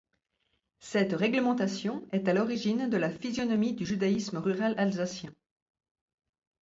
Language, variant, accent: French, Français d'Europe, Français de Suisse